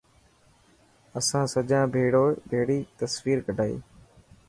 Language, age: Dhatki, 30-39